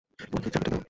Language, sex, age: Bengali, male, 19-29